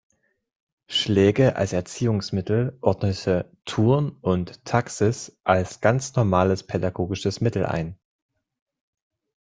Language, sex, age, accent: German, male, 19-29, Schweizerdeutsch